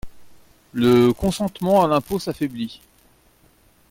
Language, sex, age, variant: French, male, 40-49, Français de métropole